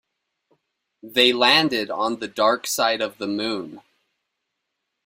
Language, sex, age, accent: English, male, 30-39, United States English